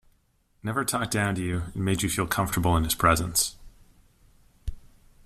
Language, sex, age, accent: English, male, 30-39, Canadian English